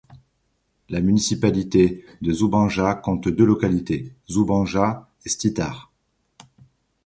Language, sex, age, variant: French, male, 40-49, Français de métropole